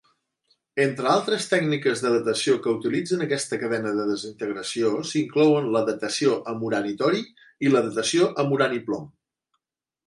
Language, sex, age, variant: Catalan, male, 40-49, Central